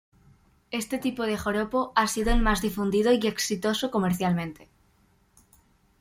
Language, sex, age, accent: Spanish, female, under 19, España: Norte peninsular (Asturias, Castilla y León, Cantabria, País Vasco, Navarra, Aragón, La Rioja, Guadalajara, Cuenca)